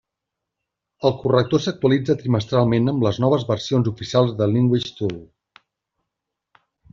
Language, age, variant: Catalan, 40-49, Central